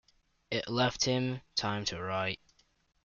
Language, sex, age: English, male, under 19